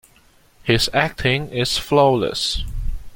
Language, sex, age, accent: English, male, 19-29, Singaporean English